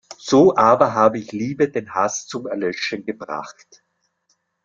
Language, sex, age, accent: German, male, 70-79, Österreichisches Deutsch